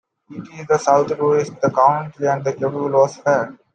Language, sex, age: English, male, 19-29